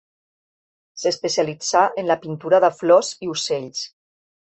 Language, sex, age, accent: Catalan, female, 40-49, Barceloní